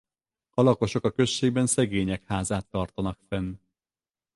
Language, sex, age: Hungarian, male, 50-59